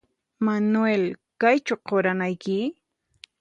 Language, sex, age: Puno Quechua, female, 19-29